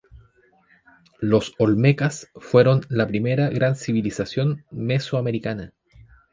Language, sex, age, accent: Spanish, male, 30-39, Chileno: Chile, Cuyo